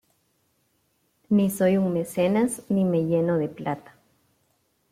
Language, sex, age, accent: Spanish, female, 30-39, América central